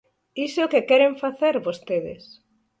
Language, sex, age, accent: Galician, female, 50-59, Normativo (estándar)